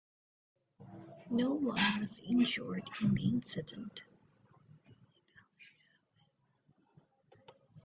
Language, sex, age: English, female, 19-29